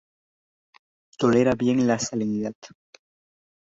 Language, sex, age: Spanish, male, under 19